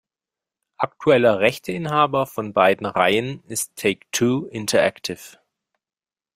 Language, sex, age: German, male, 40-49